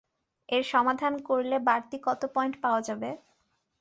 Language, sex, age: Bengali, female, 19-29